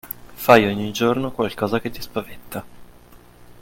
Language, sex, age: Italian, male, 19-29